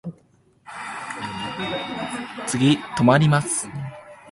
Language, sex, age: Japanese, male, under 19